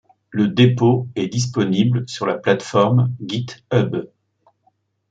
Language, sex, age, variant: French, male, 60-69, Français de métropole